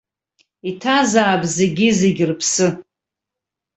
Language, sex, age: Abkhazian, female, 40-49